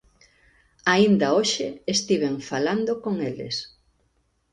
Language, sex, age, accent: Galician, female, 50-59, Oriental (común en zona oriental)